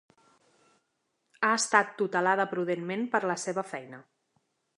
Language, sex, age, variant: Catalan, female, 30-39, Central